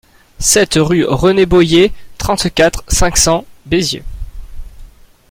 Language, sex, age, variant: French, male, 19-29, Français de métropole